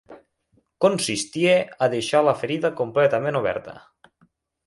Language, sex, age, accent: Catalan, male, 19-29, central; nord-occidental